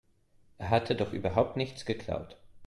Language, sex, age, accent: German, male, 19-29, Österreichisches Deutsch